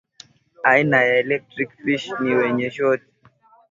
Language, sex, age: Swahili, male, 19-29